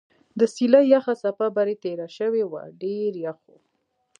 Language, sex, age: Pashto, female, 19-29